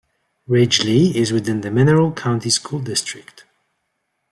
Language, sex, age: English, male, 40-49